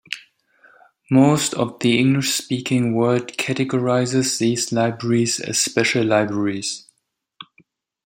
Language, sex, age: English, male, 19-29